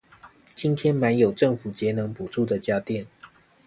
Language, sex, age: Chinese, male, 19-29